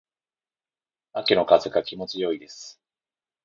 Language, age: Japanese, 30-39